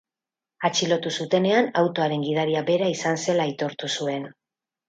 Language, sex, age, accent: Basque, female, 50-59, Mendebalekoa (Araba, Bizkaia, Gipuzkoako mendebaleko herri batzuk)